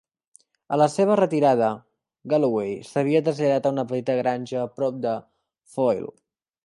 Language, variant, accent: Catalan, Central, gironí